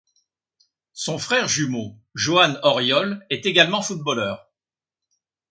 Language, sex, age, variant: French, male, 60-69, Français de métropole